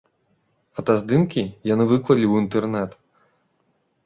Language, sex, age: Belarusian, male, 30-39